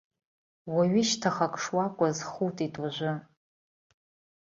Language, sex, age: Abkhazian, female, 40-49